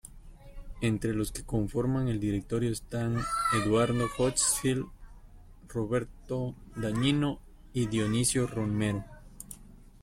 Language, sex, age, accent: Spanish, male, 30-39, América central